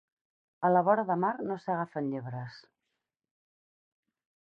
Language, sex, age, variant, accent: Catalan, female, 40-49, Central, Camp de Tarragona